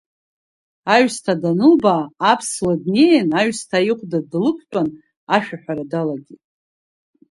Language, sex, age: Abkhazian, female, 40-49